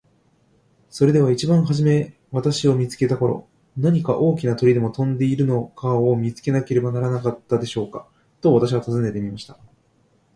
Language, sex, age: Japanese, male, 19-29